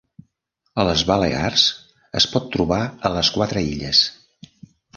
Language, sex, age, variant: Catalan, male, 70-79, Central